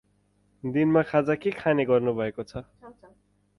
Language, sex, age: Nepali, male, 30-39